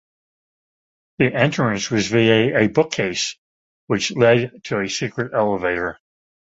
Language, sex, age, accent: English, male, 70-79, England English